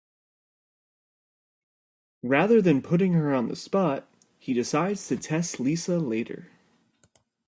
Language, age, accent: English, 19-29, United States English